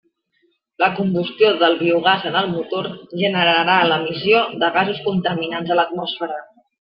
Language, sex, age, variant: Catalan, female, 40-49, Central